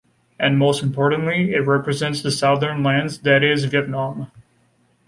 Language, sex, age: English, male, 19-29